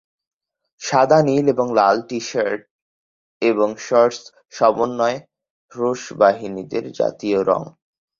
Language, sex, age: Bengali, male, 19-29